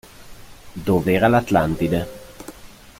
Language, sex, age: Italian, male, 19-29